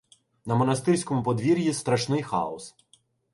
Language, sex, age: Ukrainian, male, 19-29